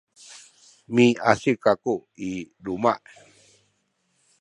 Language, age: Sakizaya, 60-69